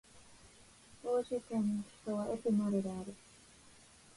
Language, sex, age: Japanese, female, 19-29